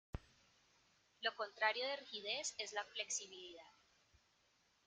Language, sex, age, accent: Spanish, female, 30-39, Caribe: Cuba, Venezuela, Puerto Rico, República Dominicana, Panamá, Colombia caribeña, México caribeño, Costa del golfo de México